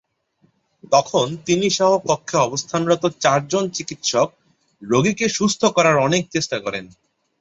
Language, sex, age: Bengali, male, 19-29